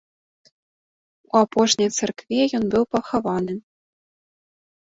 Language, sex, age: Belarusian, female, 30-39